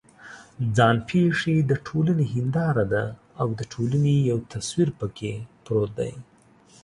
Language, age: Pashto, 30-39